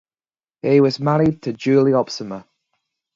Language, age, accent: English, 19-29, England English